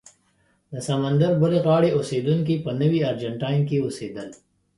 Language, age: Pashto, 30-39